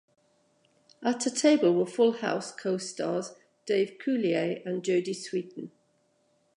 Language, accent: English, England English